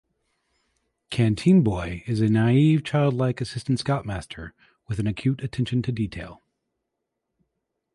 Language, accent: English, United States English